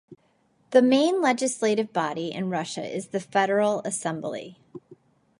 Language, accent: English, United States English